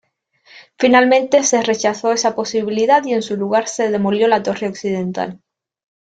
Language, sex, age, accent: Spanish, female, 19-29, España: Norte peninsular (Asturias, Castilla y León, Cantabria, País Vasco, Navarra, Aragón, La Rioja, Guadalajara, Cuenca)